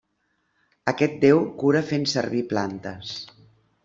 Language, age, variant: Catalan, 60-69, Central